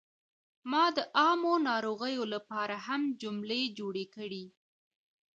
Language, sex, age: Pashto, female, 30-39